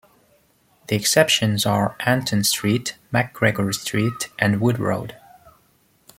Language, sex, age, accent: English, male, 30-39, United States English